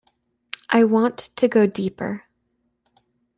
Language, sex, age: English, female, 19-29